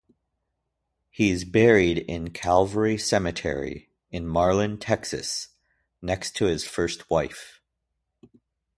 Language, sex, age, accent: English, male, 40-49, United States English